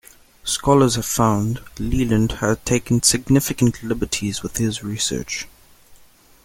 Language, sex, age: English, male, 19-29